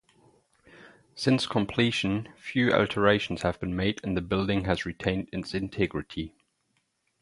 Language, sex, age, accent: English, male, 30-39, New Zealand English